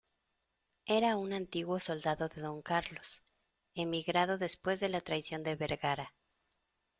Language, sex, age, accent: Spanish, female, 40-49, México